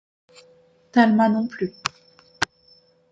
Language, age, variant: French, 19-29, Français de métropole